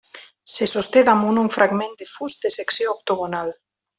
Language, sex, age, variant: Catalan, female, 30-39, Nord-Occidental